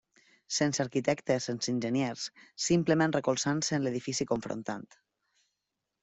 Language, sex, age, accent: Catalan, female, 30-39, valencià